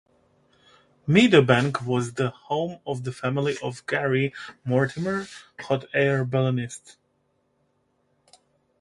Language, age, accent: English, 19-29, Ukrainian; Italian